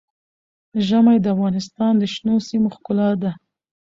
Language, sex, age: Pashto, female, 19-29